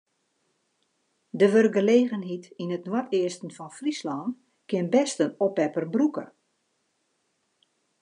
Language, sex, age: Western Frisian, female, 50-59